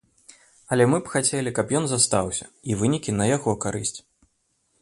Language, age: Belarusian, 30-39